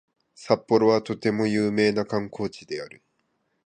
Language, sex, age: Japanese, male, 30-39